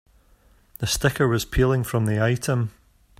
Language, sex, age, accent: English, male, 40-49, Scottish English